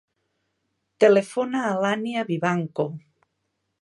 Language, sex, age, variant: Catalan, female, 30-39, Nord-Occidental